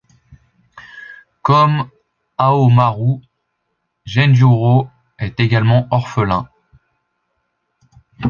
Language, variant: French, Français de métropole